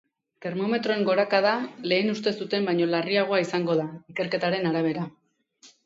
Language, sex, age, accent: Basque, female, 40-49, Erdialdekoa edo Nafarra (Gipuzkoa, Nafarroa)